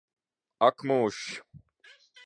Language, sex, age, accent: Latvian, male, under 19, Kurzeme